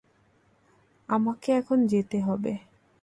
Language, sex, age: Bengali, female, 19-29